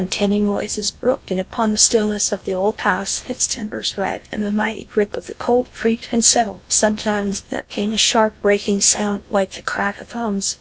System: TTS, GlowTTS